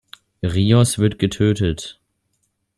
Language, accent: German, Deutschland Deutsch